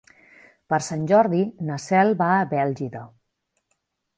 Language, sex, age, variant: Catalan, female, 40-49, Central